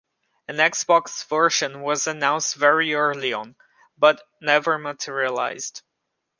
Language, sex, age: English, male, 19-29